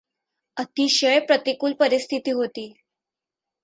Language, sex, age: Marathi, female, under 19